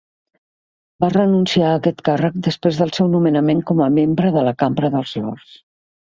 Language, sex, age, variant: Catalan, female, 70-79, Central